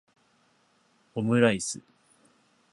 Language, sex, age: Japanese, male, 19-29